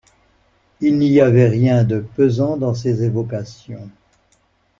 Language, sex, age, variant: French, male, 60-69, Français de métropole